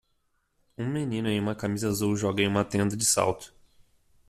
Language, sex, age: Portuguese, male, 19-29